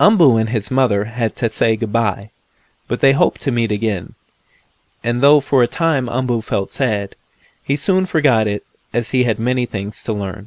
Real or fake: real